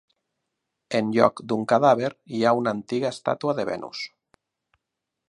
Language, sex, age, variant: Catalan, male, 40-49, Nord-Occidental